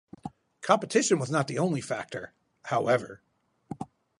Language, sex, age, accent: English, male, 40-49, United States English